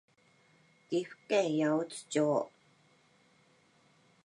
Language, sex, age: Japanese, female, 50-59